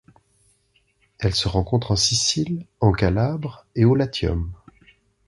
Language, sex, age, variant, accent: French, male, 40-49, Français d'Europe, Français de Suisse